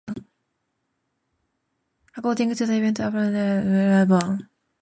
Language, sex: English, female